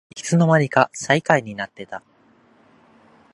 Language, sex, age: Japanese, male, 19-29